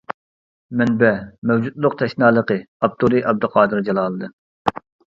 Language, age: Uyghur, 30-39